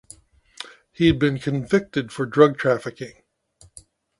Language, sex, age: English, male, 60-69